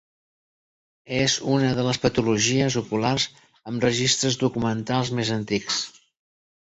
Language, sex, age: Catalan, male, 60-69